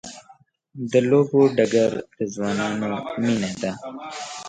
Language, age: Pashto, 19-29